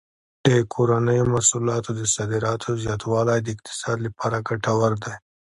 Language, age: Pashto, 30-39